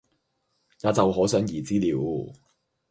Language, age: Cantonese, 19-29